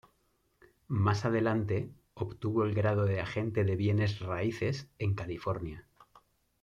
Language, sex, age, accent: Spanish, male, 40-49, España: Centro-Sur peninsular (Madrid, Toledo, Castilla-La Mancha)